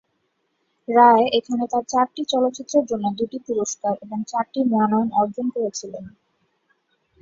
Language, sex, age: Bengali, female, 19-29